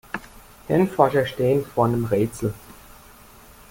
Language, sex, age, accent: German, male, 40-49, Deutschland Deutsch